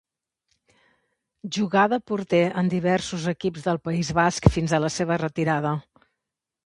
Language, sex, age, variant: Catalan, female, 40-49, Central